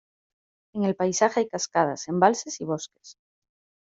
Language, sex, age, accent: Spanish, female, 30-39, España: Norte peninsular (Asturias, Castilla y León, Cantabria, País Vasco, Navarra, Aragón, La Rioja, Guadalajara, Cuenca)